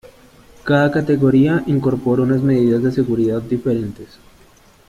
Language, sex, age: Spanish, male, 30-39